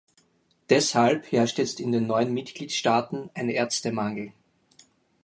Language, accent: German, Österreichisches Deutsch